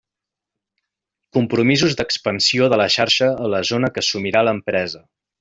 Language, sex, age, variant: Catalan, male, 30-39, Central